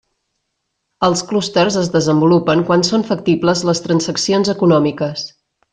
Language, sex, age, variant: Catalan, female, 30-39, Central